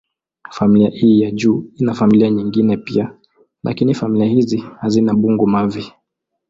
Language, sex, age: Swahili, male, 19-29